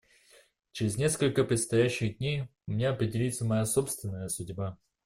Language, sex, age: Russian, male, under 19